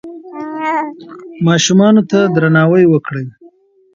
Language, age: Pashto, 30-39